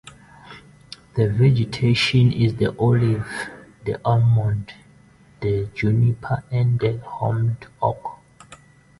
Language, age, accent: English, 19-29, Southern African (South Africa, Zimbabwe, Namibia)